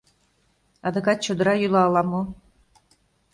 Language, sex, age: Mari, female, 50-59